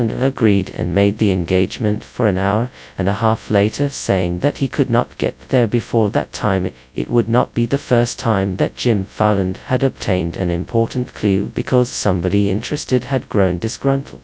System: TTS, FastPitch